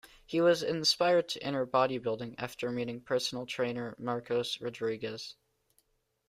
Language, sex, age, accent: English, male, 19-29, United States English